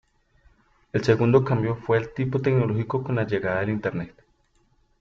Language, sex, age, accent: Spanish, male, 19-29, Andino-Pacífico: Colombia, Perú, Ecuador, oeste de Bolivia y Venezuela andina